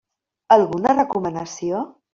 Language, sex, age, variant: Catalan, female, 50-59, Central